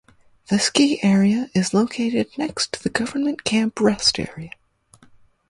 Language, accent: English, United States English